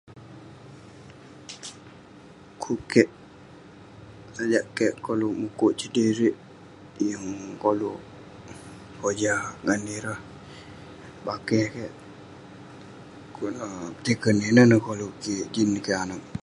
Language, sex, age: Western Penan, male, under 19